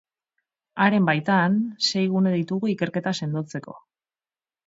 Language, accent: Basque, Erdialdekoa edo Nafarra (Gipuzkoa, Nafarroa)